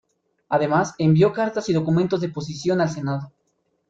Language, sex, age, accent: Spanish, male, 19-29, México